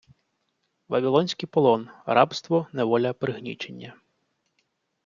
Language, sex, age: Ukrainian, male, 40-49